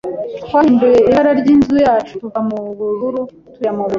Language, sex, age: Kinyarwanda, male, 19-29